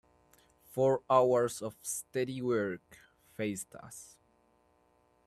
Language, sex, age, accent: English, male, 19-29, United States English